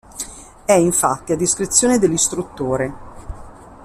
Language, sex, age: Italian, female, 50-59